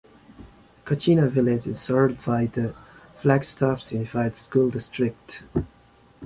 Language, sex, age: English, male, 19-29